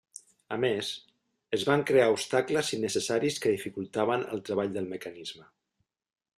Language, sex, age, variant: Catalan, male, 40-49, Central